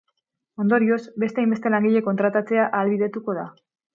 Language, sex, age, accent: Basque, female, 19-29, Mendebalekoa (Araba, Bizkaia, Gipuzkoako mendebaleko herri batzuk)